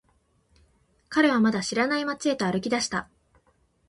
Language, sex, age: Japanese, female, 19-29